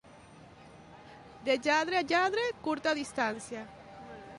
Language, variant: Catalan, Central